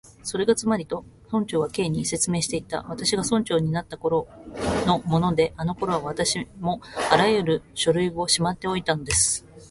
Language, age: Japanese, 40-49